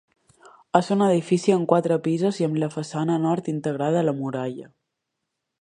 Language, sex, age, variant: Catalan, female, 19-29, Balear